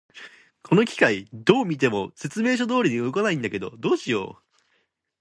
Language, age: Japanese, under 19